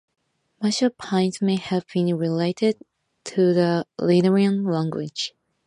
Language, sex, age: English, female, 19-29